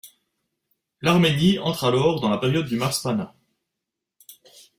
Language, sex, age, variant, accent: French, male, 30-39, Français d'Europe, Français de Suisse